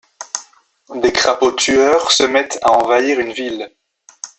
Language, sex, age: French, male, under 19